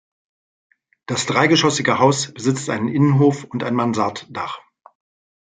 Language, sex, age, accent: German, male, 50-59, Deutschland Deutsch